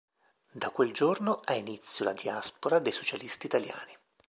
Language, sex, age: Italian, male, 50-59